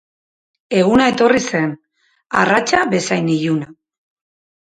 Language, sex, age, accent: Basque, female, 40-49, Mendebalekoa (Araba, Bizkaia, Gipuzkoako mendebaleko herri batzuk)